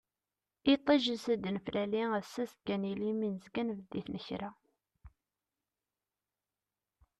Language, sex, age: Kabyle, female, 19-29